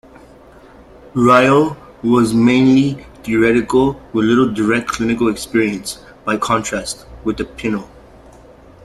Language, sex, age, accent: English, male, 30-39, United States English